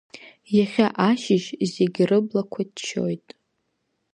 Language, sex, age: Abkhazian, female, under 19